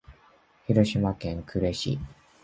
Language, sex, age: Japanese, male, 19-29